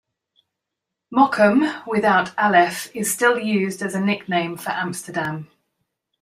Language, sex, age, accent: English, female, 40-49, England English